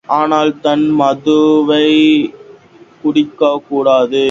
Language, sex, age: Tamil, male, under 19